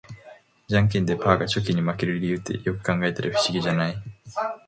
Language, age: Japanese, under 19